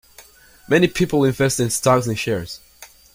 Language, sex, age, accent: English, male, under 19, United States English